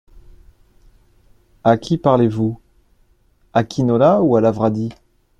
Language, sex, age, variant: French, male, 19-29, Français de métropole